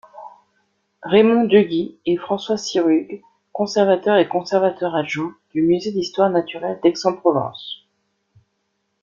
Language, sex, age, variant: French, female, 19-29, Français de métropole